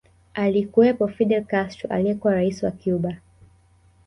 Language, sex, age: Swahili, female, 19-29